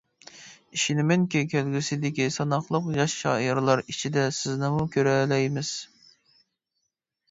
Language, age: Uyghur, 19-29